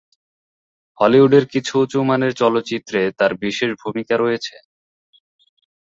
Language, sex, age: Bengali, male, 19-29